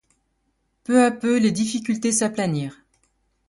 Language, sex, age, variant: French, female, 30-39, Français de métropole